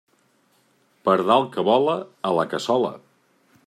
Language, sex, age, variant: Catalan, male, 50-59, Central